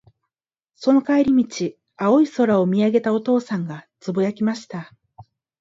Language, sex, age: Japanese, female, 30-39